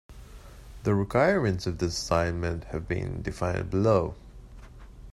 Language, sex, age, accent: English, male, 30-39, United States English